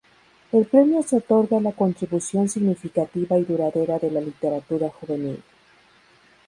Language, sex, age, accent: Spanish, female, 30-39, México